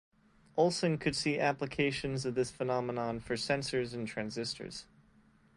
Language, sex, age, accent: English, male, 19-29, United States English